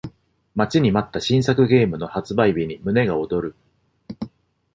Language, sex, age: Japanese, male, 40-49